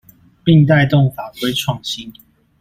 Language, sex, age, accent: Chinese, male, 19-29, 出生地：臺北市